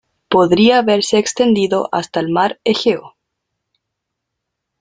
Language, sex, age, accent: Spanish, female, 19-29, Chileno: Chile, Cuyo